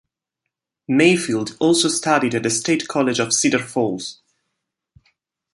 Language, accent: English, England English